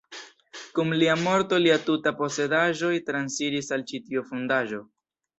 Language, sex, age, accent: Esperanto, male, 19-29, Internacia